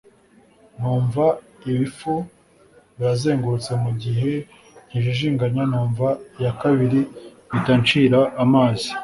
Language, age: Kinyarwanda, 19-29